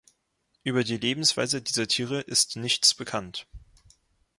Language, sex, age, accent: German, male, 19-29, Deutschland Deutsch